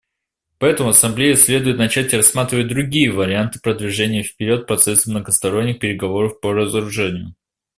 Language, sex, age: Russian, male, under 19